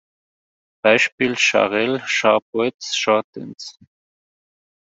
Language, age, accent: German, 30-39, Österreichisches Deutsch